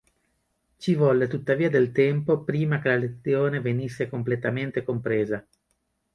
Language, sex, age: Italian, male, 40-49